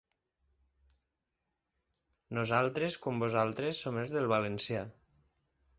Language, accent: Catalan, Tortosí